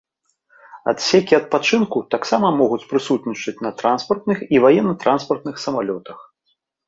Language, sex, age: Belarusian, male, 40-49